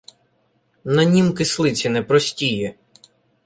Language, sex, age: Ukrainian, male, under 19